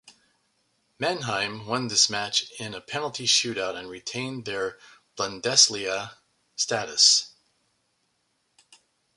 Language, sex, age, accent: English, male, 60-69, United States English